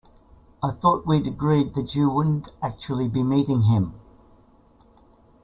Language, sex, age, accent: English, male, 70-79, Australian English